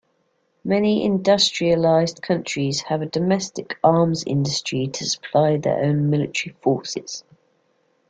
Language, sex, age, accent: English, female, 40-49, England English